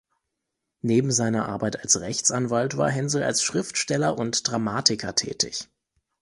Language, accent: German, Deutschland Deutsch